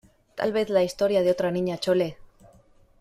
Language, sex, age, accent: Spanish, female, 30-39, España: Norte peninsular (Asturias, Castilla y León, Cantabria, País Vasco, Navarra, Aragón, La Rioja, Guadalajara, Cuenca)